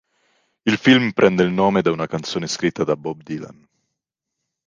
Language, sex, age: Italian, male, 19-29